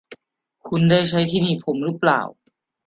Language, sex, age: Thai, male, under 19